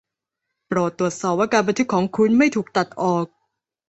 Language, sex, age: Thai, female, under 19